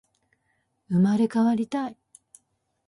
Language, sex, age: Japanese, female, 50-59